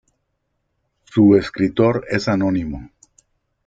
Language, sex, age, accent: Spanish, male, 60-69, América central